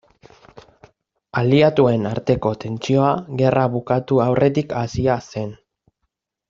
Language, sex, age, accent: Basque, male, 30-39, Mendebalekoa (Araba, Bizkaia, Gipuzkoako mendebaleko herri batzuk)